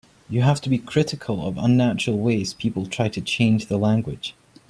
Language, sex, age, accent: English, male, 19-29, Scottish English